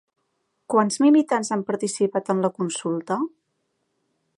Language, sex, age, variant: Catalan, female, 19-29, Central